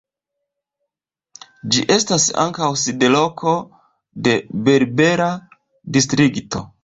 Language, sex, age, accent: Esperanto, male, 30-39, Internacia